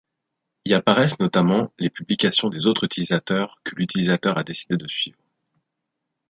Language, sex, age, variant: French, male, 19-29, Français de métropole